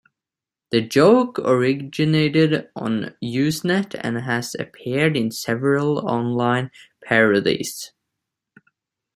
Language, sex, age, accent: English, male, under 19, United States English